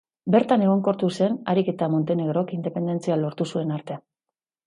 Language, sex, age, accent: Basque, female, 50-59, Mendebalekoa (Araba, Bizkaia, Gipuzkoako mendebaleko herri batzuk)